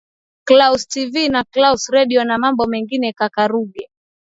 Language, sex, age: Swahili, female, 19-29